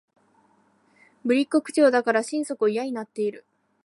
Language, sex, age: Japanese, female, 19-29